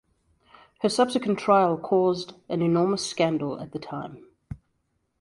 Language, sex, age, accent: English, female, 30-39, Southern African (South Africa, Zimbabwe, Namibia)